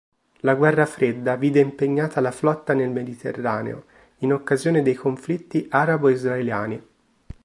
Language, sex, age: Italian, male, 19-29